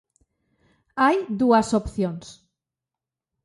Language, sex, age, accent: Galician, female, 40-49, Normativo (estándar)